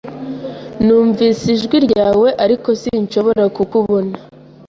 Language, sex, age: Kinyarwanda, female, 19-29